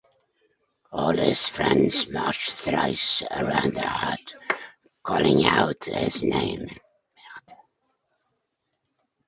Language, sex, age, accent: English, male, 70-79, Scottish English